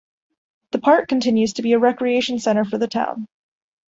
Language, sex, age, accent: English, female, 19-29, United States English